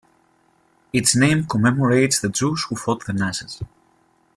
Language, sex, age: English, male, 30-39